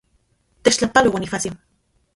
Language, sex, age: Central Puebla Nahuatl, female, 40-49